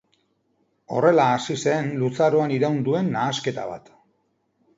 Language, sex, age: Basque, male, 50-59